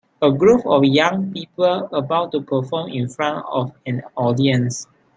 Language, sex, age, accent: English, male, 19-29, Malaysian English